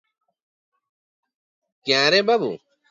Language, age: Odia, 50-59